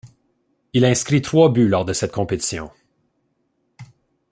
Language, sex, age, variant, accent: French, male, 30-39, Français d'Amérique du Nord, Français du Canada